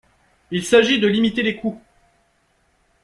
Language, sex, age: French, male, 30-39